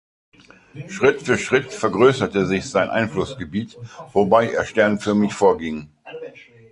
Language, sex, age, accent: German, male, 50-59, Deutschland Deutsch